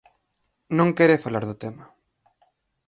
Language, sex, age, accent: Galician, male, 19-29, Central (gheada); Normativo (estándar)